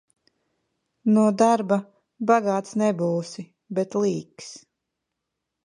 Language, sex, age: Latvian, female, 40-49